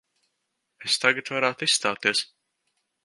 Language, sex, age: Latvian, male, under 19